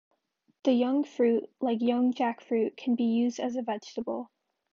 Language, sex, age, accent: English, female, under 19, United States English